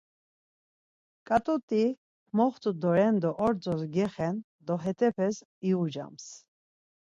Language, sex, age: Laz, female, 40-49